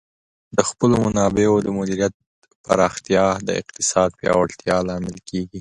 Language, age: Pashto, 19-29